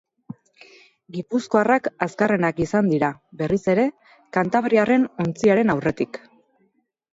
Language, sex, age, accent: Basque, female, 30-39, Erdialdekoa edo Nafarra (Gipuzkoa, Nafarroa)